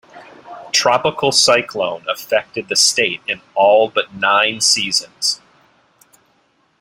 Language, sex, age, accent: English, male, 40-49, United States English